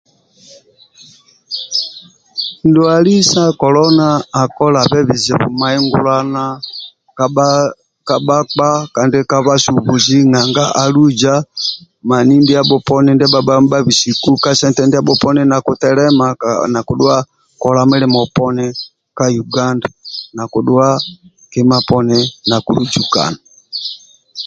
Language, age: Amba (Uganda), 50-59